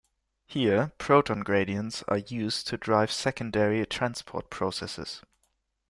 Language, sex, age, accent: English, male, 19-29, England English